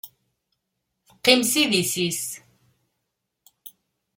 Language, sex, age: Kabyle, female, 40-49